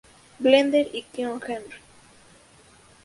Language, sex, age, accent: Spanish, female, 19-29, México